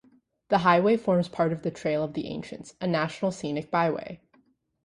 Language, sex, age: English, female, 19-29